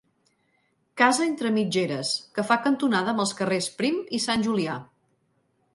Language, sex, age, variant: Catalan, female, 40-49, Central